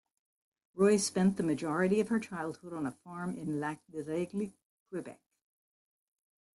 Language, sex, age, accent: English, female, 70-79, United States English